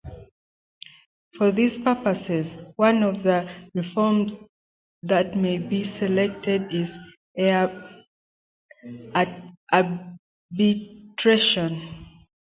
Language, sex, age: English, female, 30-39